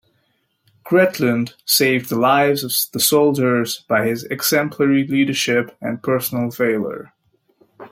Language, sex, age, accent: English, male, 30-39, United States English